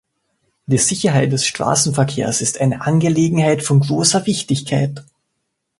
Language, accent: German, Österreichisches Deutsch